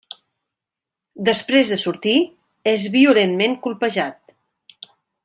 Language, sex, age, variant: Catalan, female, 50-59, Central